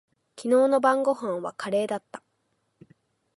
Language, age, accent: Japanese, 19-29, 標準語